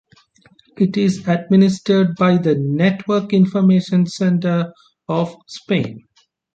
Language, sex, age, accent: English, male, 30-39, India and South Asia (India, Pakistan, Sri Lanka)